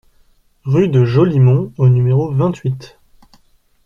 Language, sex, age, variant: French, male, 19-29, Français de métropole